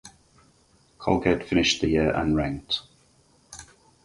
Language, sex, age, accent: English, male, 40-49, Southern African (South Africa, Zimbabwe, Namibia)